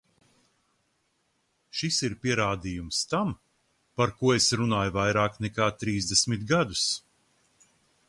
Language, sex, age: Latvian, male, 50-59